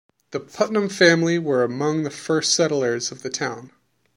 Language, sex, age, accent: English, male, 30-39, United States English